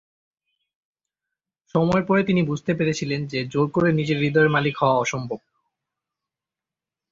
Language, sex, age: Bengali, male, 19-29